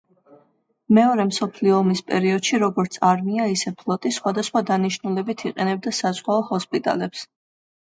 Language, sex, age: Georgian, female, 19-29